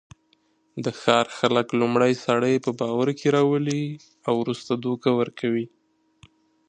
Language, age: Pashto, 19-29